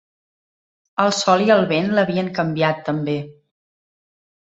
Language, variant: Catalan, Central